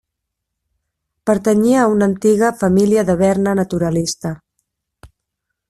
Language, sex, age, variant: Catalan, female, 40-49, Central